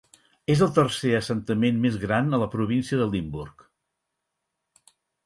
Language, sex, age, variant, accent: Catalan, male, 60-69, Central, central